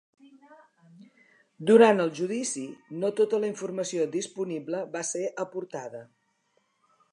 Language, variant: Catalan, Central